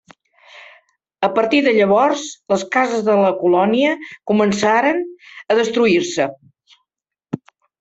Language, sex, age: Catalan, male, 40-49